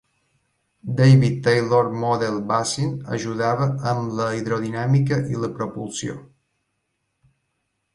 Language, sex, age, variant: Catalan, male, 50-59, Balear